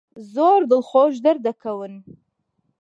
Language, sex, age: Central Kurdish, female, 30-39